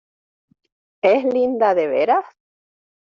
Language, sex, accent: Spanish, female, España: Islas Canarias